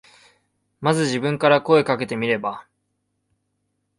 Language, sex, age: Japanese, male, 19-29